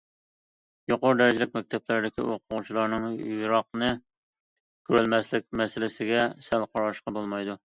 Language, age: Uyghur, 30-39